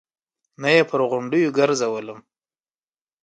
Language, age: Pashto, 19-29